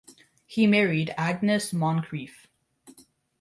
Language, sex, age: English, male, under 19